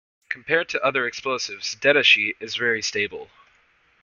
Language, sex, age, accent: English, male, under 19, United States English